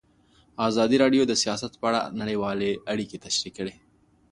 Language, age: Pashto, 19-29